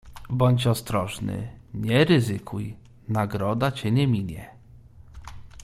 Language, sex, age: Polish, male, 30-39